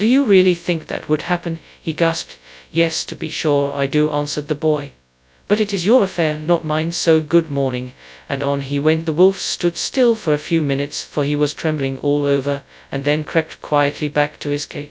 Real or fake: fake